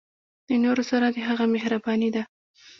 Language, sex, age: Pashto, female, 19-29